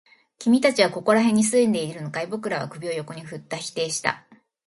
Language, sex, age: Japanese, female, 40-49